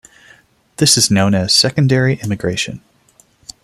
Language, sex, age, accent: English, male, 30-39, United States English